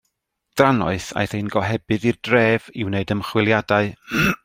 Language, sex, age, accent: Welsh, male, 40-49, Y Deyrnas Unedig Cymraeg